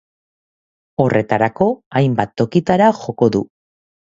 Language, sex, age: Basque, female, 40-49